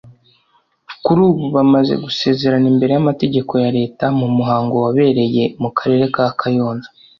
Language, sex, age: Kinyarwanda, male, under 19